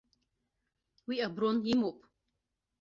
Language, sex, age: Abkhazian, female, 30-39